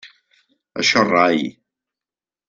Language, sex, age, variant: Catalan, male, 40-49, Balear